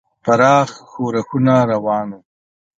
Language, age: Pashto, 40-49